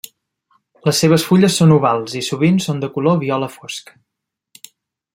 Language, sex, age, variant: Catalan, male, 30-39, Central